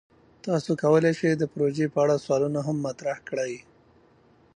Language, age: Pashto, 30-39